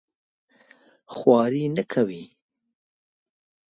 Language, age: Pashto, 40-49